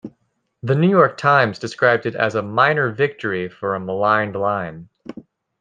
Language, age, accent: English, 19-29, United States English